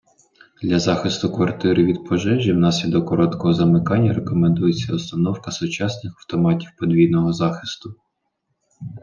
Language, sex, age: Ukrainian, male, 30-39